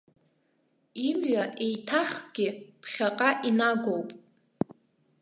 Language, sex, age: Abkhazian, female, under 19